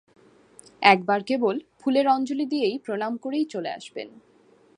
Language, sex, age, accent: Bengali, female, 19-29, প্রমিত